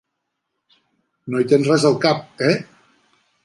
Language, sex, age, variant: Catalan, male, 60-69, Central